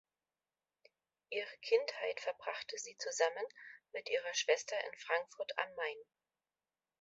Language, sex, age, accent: German, female, 30-39, Deutschland Deutsch